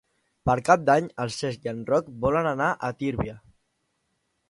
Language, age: Catalan, under 19